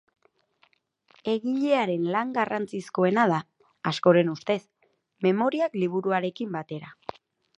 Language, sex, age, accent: Basque, female, 30-39, Erdialdekoa edo Nafarra (Gipuzkoa, Nafarroa)